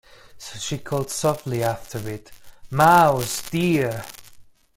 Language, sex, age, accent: English, male, 19-29, United States English